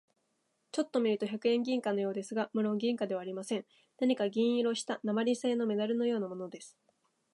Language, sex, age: Japanese, female, 19-29